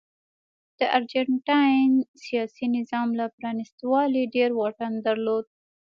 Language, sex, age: Pashto, female, 19-29